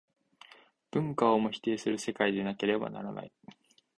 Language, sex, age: Japanese, male, 19-29